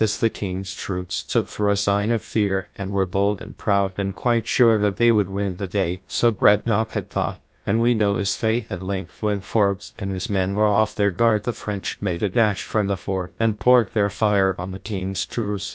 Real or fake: fake